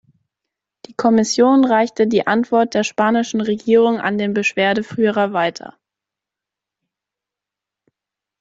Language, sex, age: German, female, 19-29